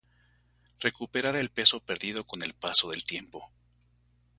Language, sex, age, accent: Spanish, male, 50-59, México